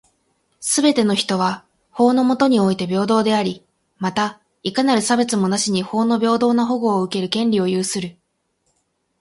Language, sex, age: Japanese, female, 19-29